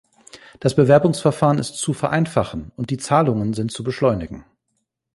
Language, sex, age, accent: German, male, 40-49, Deutschland Deutsch